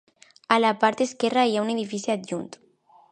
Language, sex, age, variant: Catalan, female, under 19, Alacantí